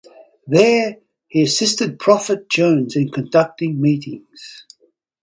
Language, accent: English, Australian English